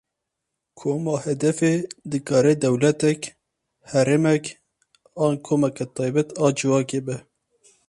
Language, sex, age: Kurdish, male, 30-39